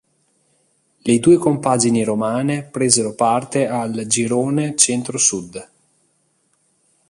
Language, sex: Italian, male